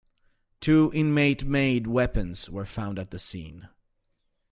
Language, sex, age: English, male, 30-39